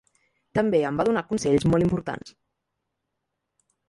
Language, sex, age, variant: Catalan, female, 19-29, Central